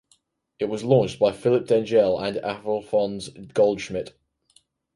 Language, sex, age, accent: English, male, under 19, England English